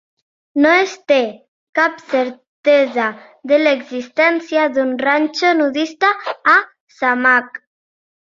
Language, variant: Catalan, Nord-Occidental